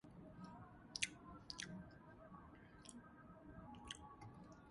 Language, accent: English, United States English